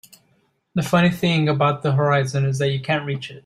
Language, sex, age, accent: English, male, 19-29, United States English